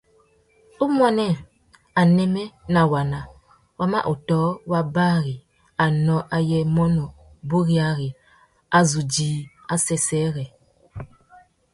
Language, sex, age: Tuki, female, 30-39